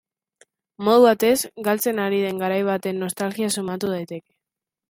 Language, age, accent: Basque, under 19, Mendebalekoa (Araba, Bizkaia, Gipuzkoako mendebaleko herri batzuk)